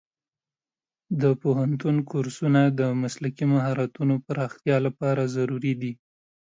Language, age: Pashto, 19-29